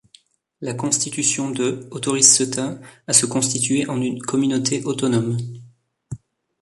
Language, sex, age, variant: French, male, 19-29, Français de métropole